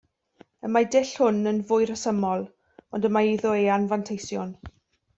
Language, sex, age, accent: Welsh, female, 40-49, Y Deyrnas Unedig Cymraeg